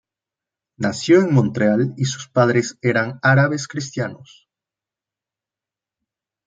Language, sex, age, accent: Spanish, male, 30-39, México